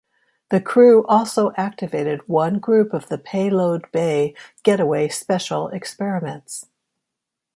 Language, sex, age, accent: English, female, 60-69, United States English